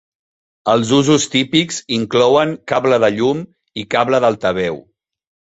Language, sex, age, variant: Catalan, male, 40-49, Central